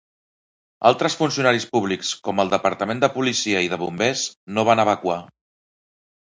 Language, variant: Catalan, Central